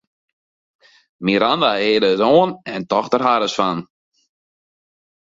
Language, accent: Western Frisian, Wâldfrysk